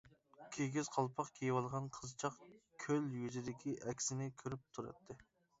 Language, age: Uyghur, 19-29